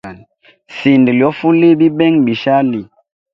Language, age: Hemba, 19-29